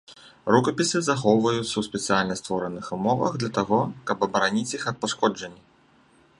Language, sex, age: Belarusian, male, 30-39